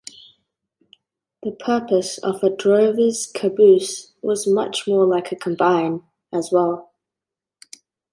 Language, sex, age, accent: English, female, under 19, Australian English